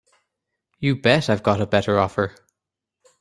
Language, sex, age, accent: English, male, 19-29, Irish English